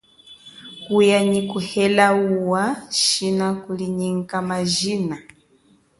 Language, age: Chokwe, 40-49